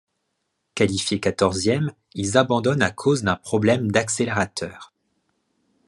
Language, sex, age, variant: French, male, 19-29, Français de métropole